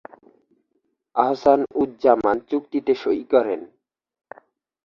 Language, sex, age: Bengali, male, 40-49